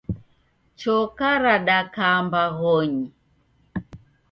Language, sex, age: Taita, female, 60-69